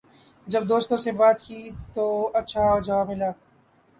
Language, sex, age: Urdu, male, 19-29